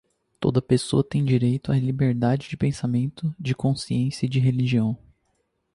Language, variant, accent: Portuguese, Portuguese (Brasil), Paulista